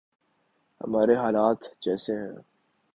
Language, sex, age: Urdu, male, 19-29